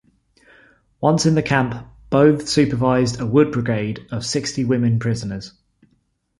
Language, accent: English, England English